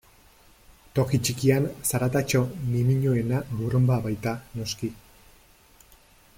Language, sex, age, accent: Basque, male, 30-39, Erdialdekoa edo Nafarra (Gipuzkoa, Nafarroa)